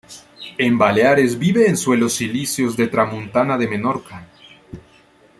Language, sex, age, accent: Spanish, male, 19-29, América central